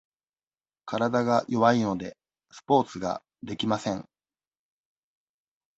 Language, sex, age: Japanese, male, 40-49